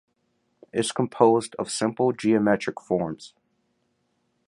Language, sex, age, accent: English, male, under 19, United States English